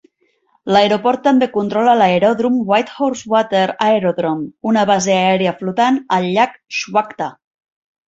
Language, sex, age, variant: Catalan, female, 40-49, Central